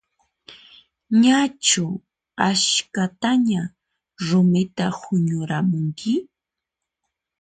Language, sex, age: Puno Quechua, female, 30-39